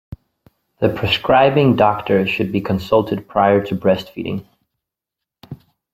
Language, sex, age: English, male, 19-29